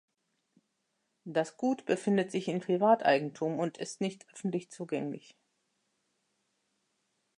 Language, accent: German, Deutschland Deutsch